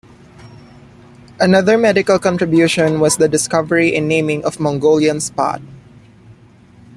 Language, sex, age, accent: English, male, 19-29, Filipino